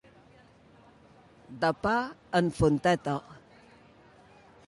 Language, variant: Catalan, Central